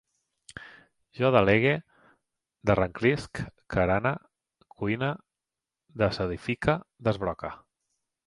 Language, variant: Catalan, Central